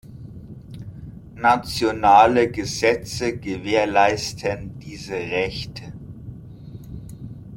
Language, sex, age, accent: German, male, 30-39, Deutschland Deutsch